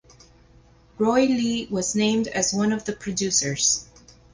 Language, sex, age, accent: English, female, 40-49, United States English